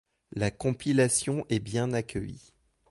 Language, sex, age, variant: French, male, 30-39, Français de métropole